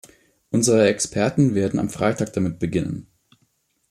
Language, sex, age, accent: German, male, 19-29, Deutschland Deutsch